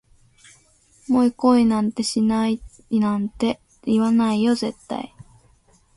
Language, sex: Japanese, female